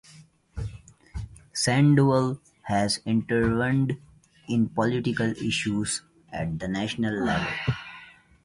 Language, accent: English, India and South Asia (India, Pakistan, Sri Lanka)